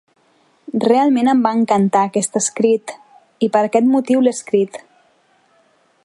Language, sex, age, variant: Catalan, female, 19-29, Central